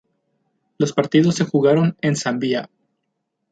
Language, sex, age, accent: Spanish, male, 19-29, México